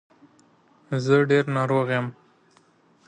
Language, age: Pashto, 19-29